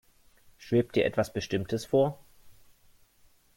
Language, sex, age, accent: German, male, 19-29, Deutschland Deutsch